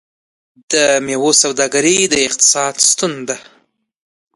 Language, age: Pashto, 19-29